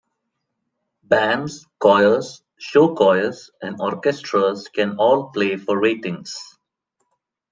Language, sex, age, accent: English, male, 30-39, India and South Asia (India, Pakistan, Sri Lanka)